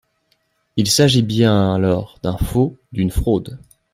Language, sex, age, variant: French, male, 19-29, Français de métropole